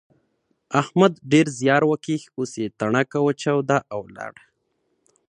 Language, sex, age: Pashto, male, under 19